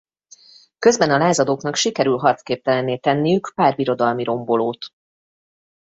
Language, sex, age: Hungarian, female, 30-39